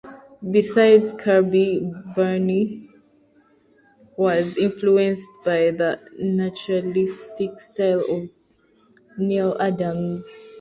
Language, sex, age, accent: English, female, 19-29, England English